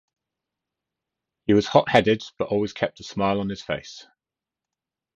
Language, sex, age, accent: English, male, 40-49, England English